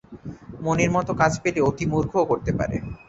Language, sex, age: Bengali, male, 19-29